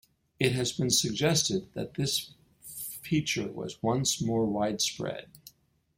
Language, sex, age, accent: English, male, 50-59, United States English